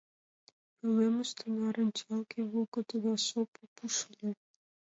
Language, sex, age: Mari, female, 19-29